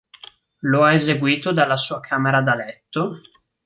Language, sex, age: Italian, male, 19-29